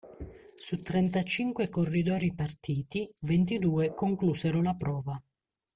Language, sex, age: Italian, female, 40-49